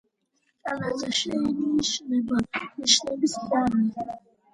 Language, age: Georgian, 30-39